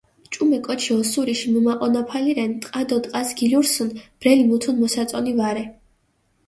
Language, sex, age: Mingrelian, female, 19-29